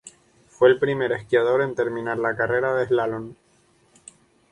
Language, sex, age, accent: Spanish, male, 19-29, España: Islas Canarias